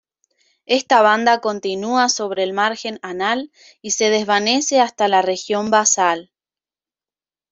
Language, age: Spanish, 19-29